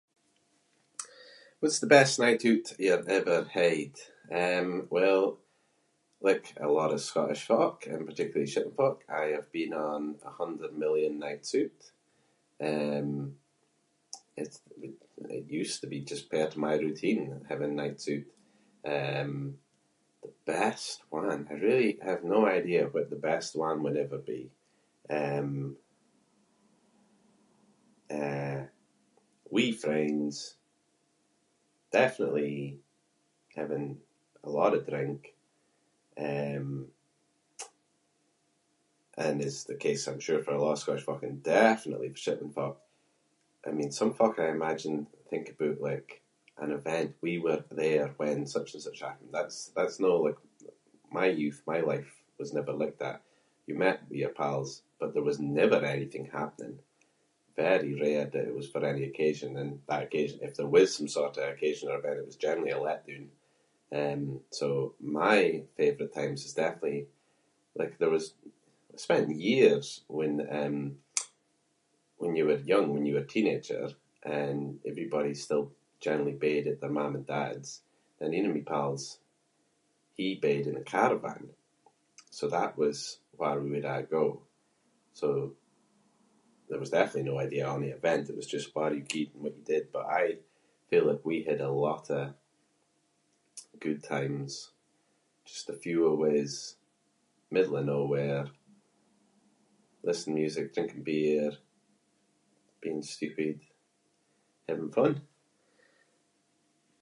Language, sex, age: Scots, male, 30-39